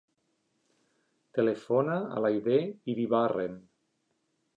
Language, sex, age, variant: Catalan, male, 40-49, Nord-Occidental